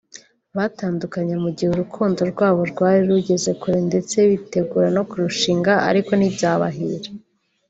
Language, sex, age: Kinyarwanda, female, under 19